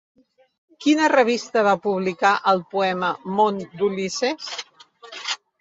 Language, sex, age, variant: Catalan, female, 60-69, Central